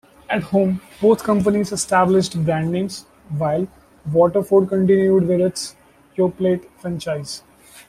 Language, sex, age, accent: English, male, 19-29, India and South Asia (India, Pakistan, Sri Lanka)